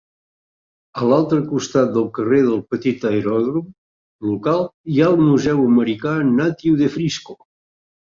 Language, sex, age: Catalan, male, 60-69